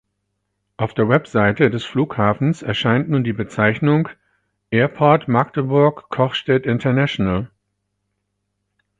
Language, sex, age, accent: German, male, 40-49, Deutschland Deutsch